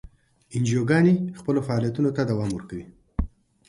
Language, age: Pashto, 30-39